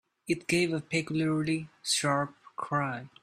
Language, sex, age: English, male, 30-39